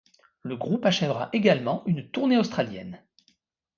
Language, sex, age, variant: French, male, 40-49, Français de métropole